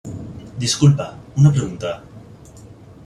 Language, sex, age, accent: Spanish, male, 19-29, España: Islas Canarias